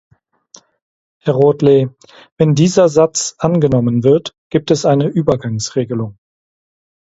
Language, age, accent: German, 40-49, Deutschland Deutsch